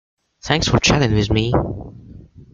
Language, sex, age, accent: English, male, under 19, United States English